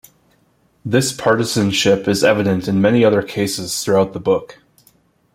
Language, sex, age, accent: English, male, 19-29, United States English